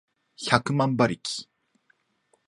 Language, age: Japanese, 19-29